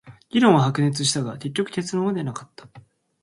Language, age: Japanese, 19-29